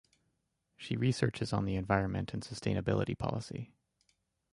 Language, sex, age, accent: English, male, 19-29, United States English